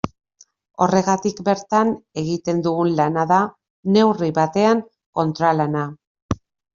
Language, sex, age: Basque, female, 40-49